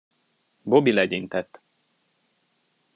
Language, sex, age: Hungarian, male, 19-29